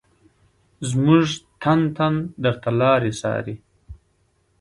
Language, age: Pashto, 30-39